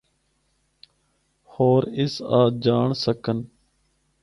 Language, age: Northern Hindko, 30-39